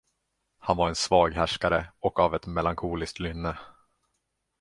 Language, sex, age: Swedish, male, 30-39